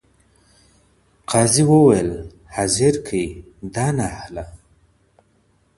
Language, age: Pashto, 30-39